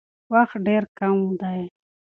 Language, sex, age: Pashto, female, 19-29